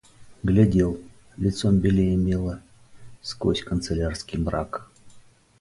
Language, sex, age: Russian, male, 40-49